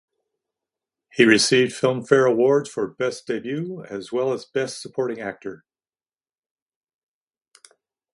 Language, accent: English, United States English